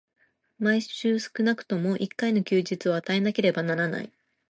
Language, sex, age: Japanese, female, 30-39